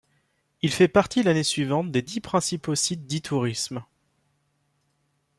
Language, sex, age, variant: French, male, 19-29, Français de métropole